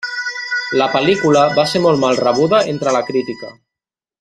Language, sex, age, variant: Catalan, male, 19-29, Central